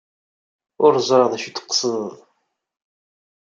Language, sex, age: Kabyle, male, 30-39